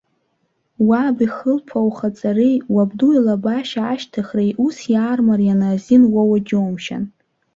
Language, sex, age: Abkhazian, female, under 19